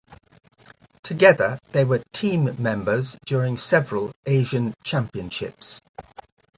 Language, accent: English, England English